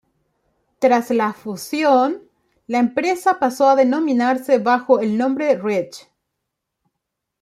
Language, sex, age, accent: Spanish, female, 30-39, Rioplatense: Argentina, Uruguay, este de Bolivia, Paraguay